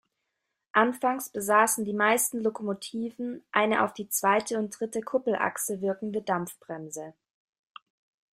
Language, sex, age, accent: German, female, 19-29, Deutschland Deutsch